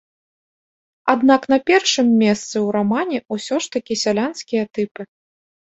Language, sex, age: Belarusian, female, 19-29